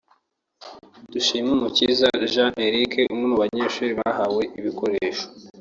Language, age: Kinyarwanda, 19-29